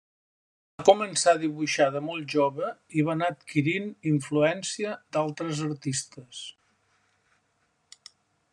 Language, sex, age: Catalan, male, 70-79